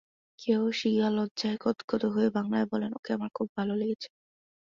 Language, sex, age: Bengali, female, 19-29